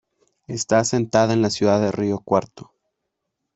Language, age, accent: Spanish, under 19, México